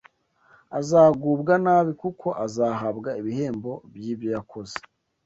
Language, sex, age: Kinyarwanda, male, 19-29